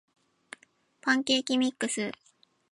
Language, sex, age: Japanese, female, 19-29